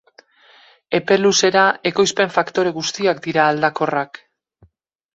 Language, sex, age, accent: Basque, female, 40-49, Mendebalekoa (Araba, Bizkaia, Gipuzkoako mendebaleko herri batzuk)